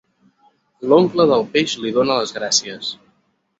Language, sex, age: Catalan, male, 19-29